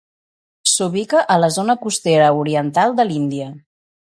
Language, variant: Catalan, Central